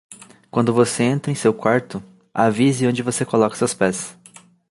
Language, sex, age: Portuguese, male, 19-29